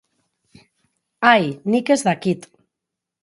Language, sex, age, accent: Basque, female, 40-49, Mendebalekoa (Araba, Bizkaia, Gipuzkoako mendebaleko herri batzuk)